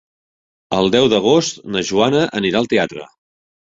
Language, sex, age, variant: Catalan, male, 40-49, Central